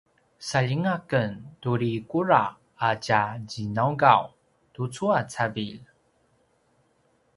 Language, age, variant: Paiwan, 30-39, pinayuanan a kinaikacedasan (東排灣語)